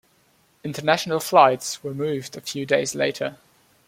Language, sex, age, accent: English, male, 19-29, England English